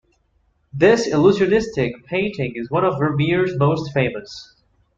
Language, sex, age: English, male, 19-29